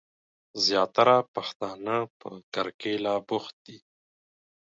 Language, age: Pashto, 30-39